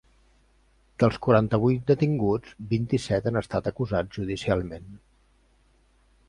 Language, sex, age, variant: Catalan, male, 50-59, Central